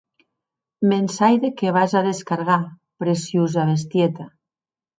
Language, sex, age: Occitan, female, 50-59